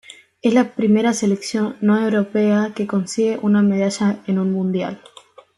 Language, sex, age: Spanish, female, 19-29